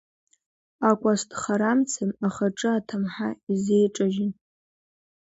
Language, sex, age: Abkhazian, female, 30-39